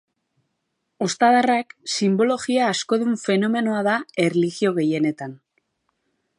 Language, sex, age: Basque, female, 30-39